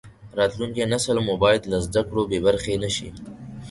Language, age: Pashto, 19-29